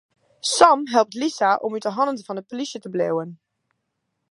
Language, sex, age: Western Frisian, female, under 19